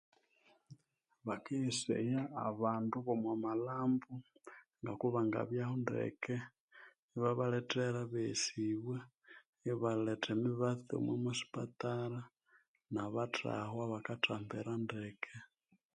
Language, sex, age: Konzo, male, 19-29